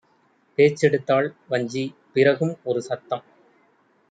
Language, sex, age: Tamil, male, 30-39